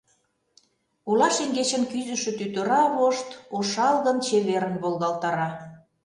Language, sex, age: Mari, female, 50-59